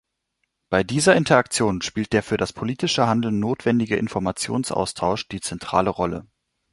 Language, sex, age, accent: German, male, 19-29, Deutschland Deutsch